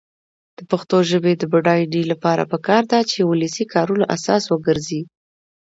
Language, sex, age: Pashto, female, 19-29